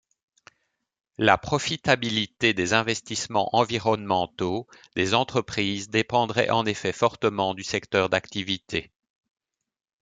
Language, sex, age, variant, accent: French, male, 40-49, Français d'Europe, Français de Belgique